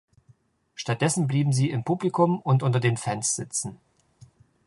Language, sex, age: German, male, 40-49